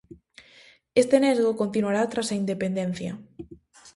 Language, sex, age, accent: Galician, female, 19-29, Atlántico (seseo e gheada)